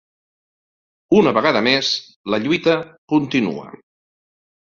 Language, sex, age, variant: Catalan, male, 50-59, Central